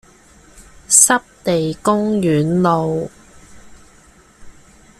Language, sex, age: Cantonese, female, 30-39